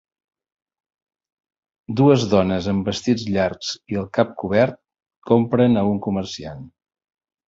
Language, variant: Catalan, Central